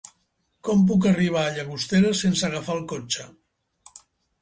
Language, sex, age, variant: Catalan, male, 70-79, Central